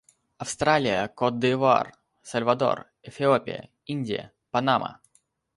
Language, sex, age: Russian, male, 19-29